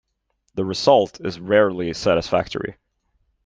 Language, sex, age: English, male, 30-39